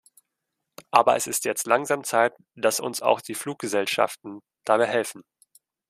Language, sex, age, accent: German, male, 19-29, Deutschland Deutsch